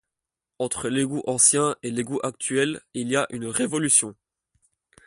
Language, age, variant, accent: French, under 19, Français d'Europe, Français de Belgique